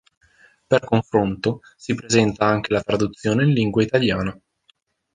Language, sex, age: Italian, male, 19-29